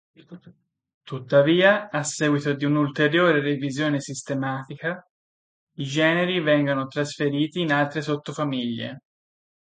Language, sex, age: Italian, male, 30-39